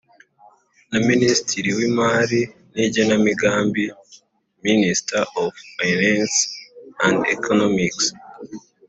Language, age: Kinyarwanda, 19-29